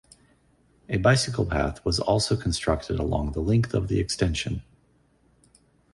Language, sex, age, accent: English, male, 40-49, United States English